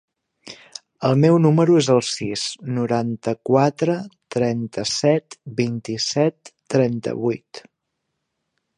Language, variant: Catalan, Central